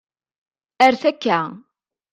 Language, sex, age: Kabyle, female, 30-39